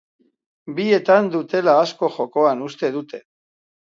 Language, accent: Basque, Mendebalekoa (Araba, Bizkaia, Gipuzkoako mendebaleko herri batzuk)